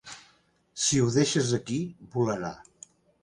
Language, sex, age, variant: Catalan, male, 60-69, Central